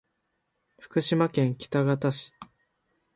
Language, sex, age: Japanese, male, 19-29